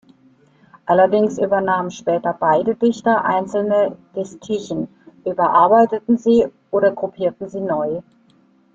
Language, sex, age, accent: German, female, 50-59, Deutschland Deutsch